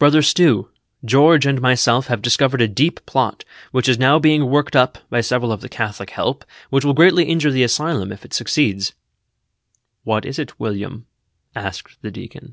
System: none